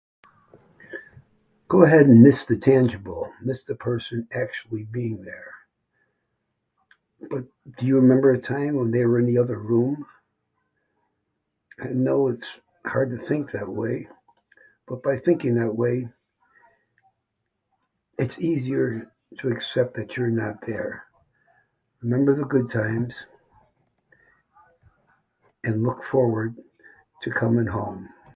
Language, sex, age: English, male, 70-79